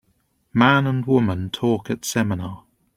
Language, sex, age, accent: English, male, 30-39, England English